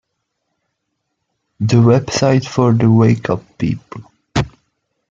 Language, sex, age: English, male, 19-29